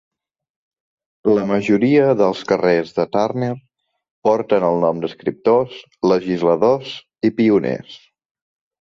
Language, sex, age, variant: Catalan, male, 19-29, Central